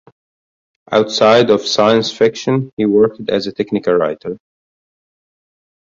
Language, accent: English, Southern African (South Africa, Zimbabwe, Namibia)